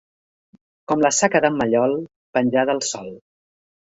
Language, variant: Catalan, Central